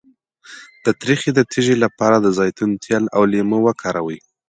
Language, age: Pashto, 19-29